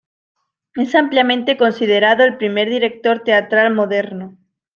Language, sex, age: Spanish, female, 19-29